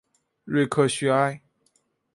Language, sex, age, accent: Chinese, male, 19-29, 出生地：天津市